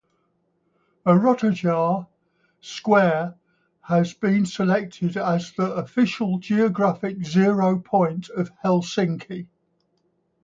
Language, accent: English, England English